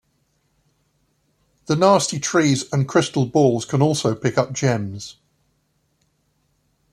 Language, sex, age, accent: English, male, 60-69, England English